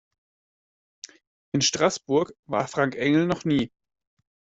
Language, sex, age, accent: German, male, 19-29, Deutschland Deutsch